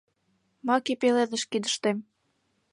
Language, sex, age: Mari, female, 19-29